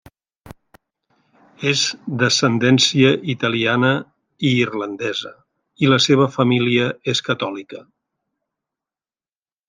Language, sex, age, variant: Catalan, male, 50-59, Central